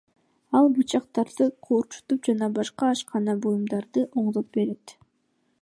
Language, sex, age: Kyrgyz, female, under 19